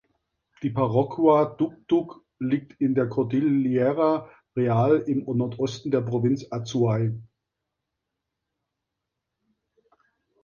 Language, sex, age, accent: German, male, 50-59, Deutschland Deutsch; Süddeutsch